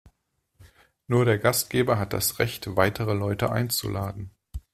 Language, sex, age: German, male, 40-49